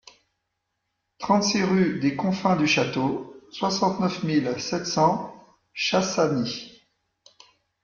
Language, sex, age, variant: French, male, 40-49, Français de métropole